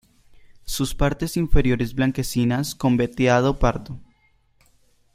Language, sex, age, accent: Spanish, male, under 19, Andino-Pacífico: Colombia, Perú, Ecuador, oeste de Bolivia y Venezuela andina